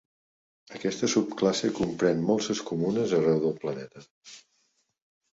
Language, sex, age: Catalan, male, 50-59